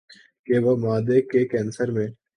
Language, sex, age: Urdu, male, 19-29